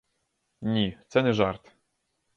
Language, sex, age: Ukrainian, male, 19-29